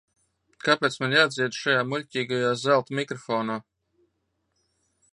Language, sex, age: Latvian, male, 30-39